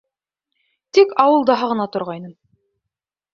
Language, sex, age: Bashkir, female, 19-29